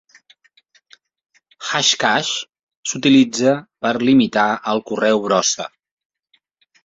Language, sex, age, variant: Catalan, male, 50-59, Central